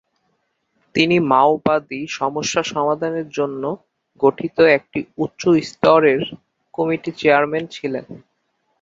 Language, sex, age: Bengali, male, 19-29